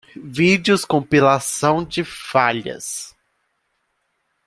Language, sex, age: Portuguese, male, 19-29